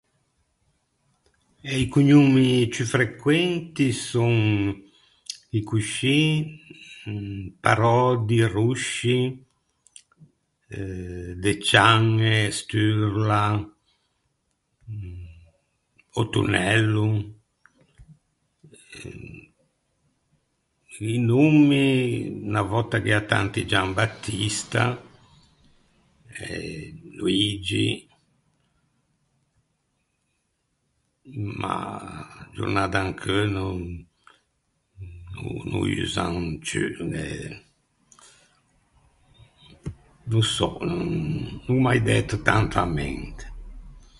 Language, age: Ligurian, 70-79